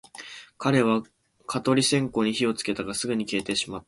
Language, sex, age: Japanese, male, 19-29